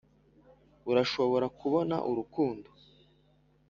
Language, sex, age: Kinyarwanda, male, 19-29